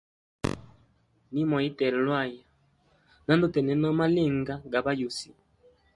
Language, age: Hemba, 19-29